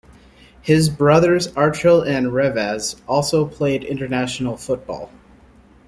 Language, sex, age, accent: English, male, 19-29, United States English